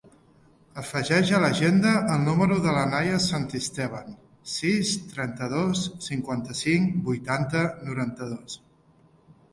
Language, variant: Catalan, Central